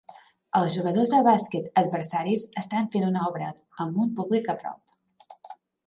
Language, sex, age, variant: Catalan, female, 30-39, Central